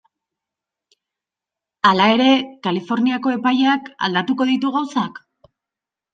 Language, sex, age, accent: Basque, female, 19-29, Erdialdekoa edo Nafarra (Gipuzkoa, Nafarroa)